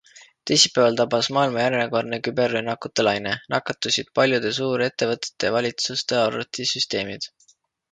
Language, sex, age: Estonian, male, 19-29